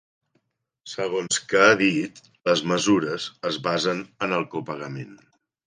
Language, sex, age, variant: Catalan, male, 40-49, Central